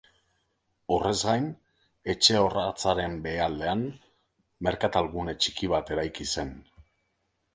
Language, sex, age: Basque, male, 40-49